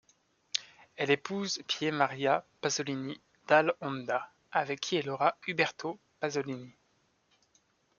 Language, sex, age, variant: French, male, 19-29, Français de métropole